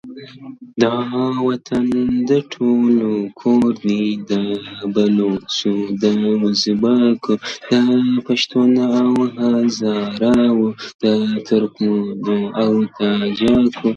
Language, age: Pashto, under 19